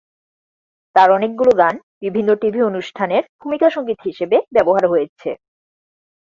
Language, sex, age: Bengali, female, 19-29